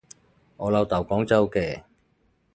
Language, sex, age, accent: Cantonese, male, 30-39, 广州音